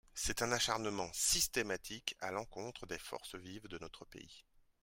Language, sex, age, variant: French, male, 40-49, Français de métropole